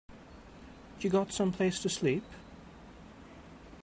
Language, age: English, 30-39